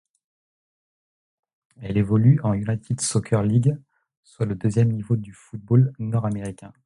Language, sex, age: French, male, 30-39